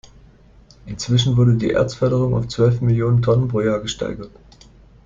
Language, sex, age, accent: German, male, 19-29, Deutschland Deutsch